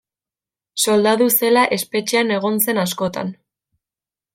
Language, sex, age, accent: Basque, female, 19-29, Mendebalekoa (Araba, Bizkaia, Gipuzkoako mendebaleko herri batzuk)